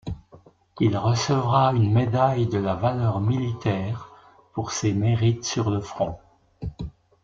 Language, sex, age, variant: French, male, 60-69, Français de métropole